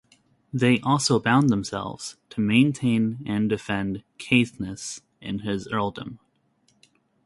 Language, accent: English, United States English